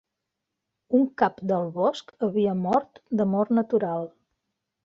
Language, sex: Catalan, female